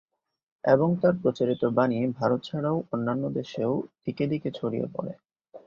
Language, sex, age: Bengali, male, 19-29